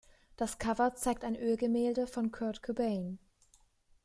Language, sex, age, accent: German, female, 19-29, Deutschland Deutsch